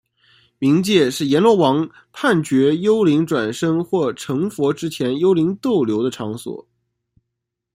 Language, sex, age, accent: Chinese, male, 19-29, 出生地：江苏省